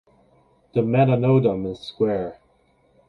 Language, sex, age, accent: English, male, under 19, United States English